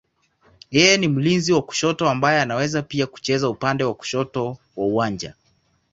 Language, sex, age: Swahili, male, 19-29